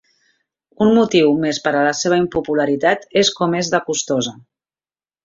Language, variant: Catalan, Central